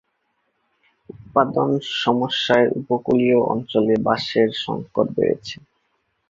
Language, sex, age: Bengali, male, 19-29